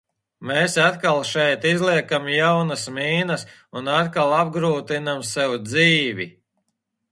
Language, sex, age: Latvian, male, 40-49